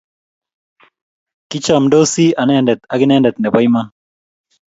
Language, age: Kalenjin, 19-29